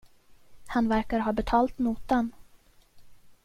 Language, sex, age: Swedish, female, 19-29